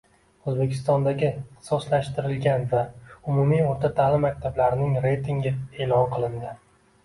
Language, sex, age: Uzbek, male, 19-29